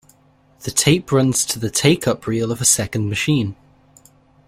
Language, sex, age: English, male, 19-29